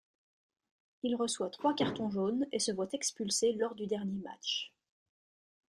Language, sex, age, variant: French, female, 19-29, Français de métropole